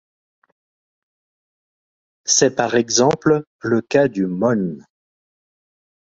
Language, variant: French, Français de métropole